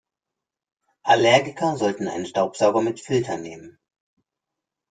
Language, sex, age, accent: German, male, 50-59, Deutschland Deutsch